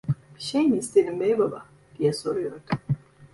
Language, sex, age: Turkish, female, 50-59